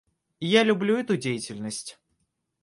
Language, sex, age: Russian, male, under 19